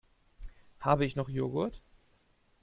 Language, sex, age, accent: German, male, 30-39, Deutschland Deutsch